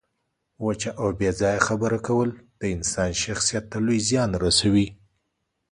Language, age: Pashto, 30-39